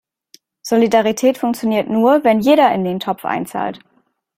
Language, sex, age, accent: German, female, 19-29, Deutschland Deutsch